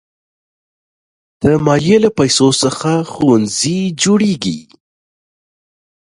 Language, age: Pashto, 30-39